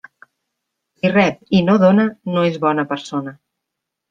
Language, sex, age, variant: Catalan, female, 40-49, Central